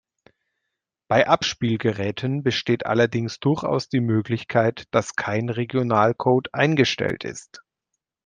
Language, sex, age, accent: German, male, 30-39, Deutschland Deutsch